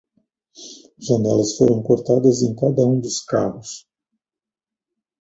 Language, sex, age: Portuguese, male, 50-59